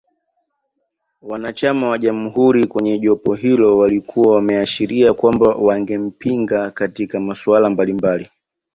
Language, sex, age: Swahili, male, under 19